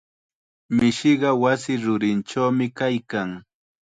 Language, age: Chiquián Ancash Quechua, 19-29